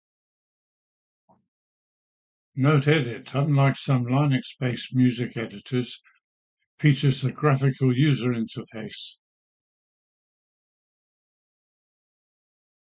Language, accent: English, England English